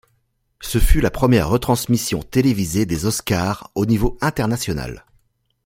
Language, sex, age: French, male, 40-49